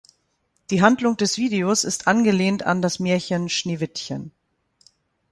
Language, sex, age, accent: German, female, 50-59, Deutschland Deutsch